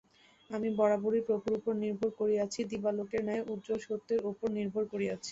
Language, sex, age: Bengali, female, 19-29